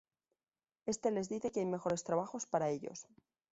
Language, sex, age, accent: Spanish, female, 19-29, España: Centro-Sur peninsular (Madrid, Toledo, Castilla-La Mancha)